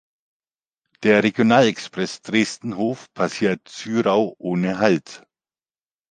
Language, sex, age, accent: German, male, 50-59, Deutschland Deutsch